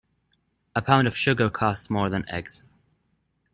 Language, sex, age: English, male, 19-29